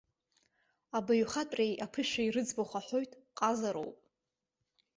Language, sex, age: Abkhazian, female, 30-39